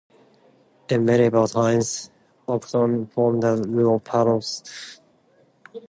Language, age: English, 19-29